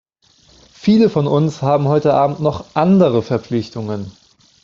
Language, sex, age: German, male, 19-29